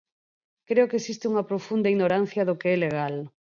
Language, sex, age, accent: Galician, female, 40-49, Normativo (estándar)